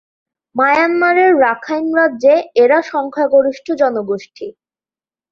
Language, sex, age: Bengali, female, 19-29